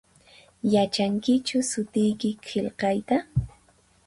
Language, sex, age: Puno Quechua, female, 19-29